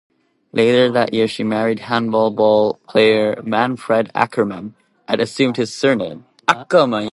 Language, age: English, 19-29